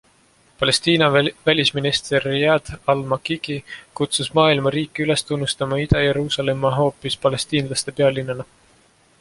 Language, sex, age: Estonian, male, 19-29